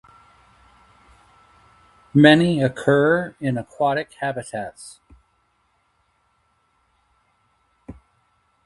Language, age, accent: English, 40-49, United States English